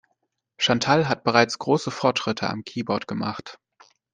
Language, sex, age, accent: German, male, 19-29, Deutschland Deutsch